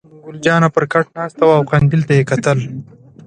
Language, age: Pashto, 30-39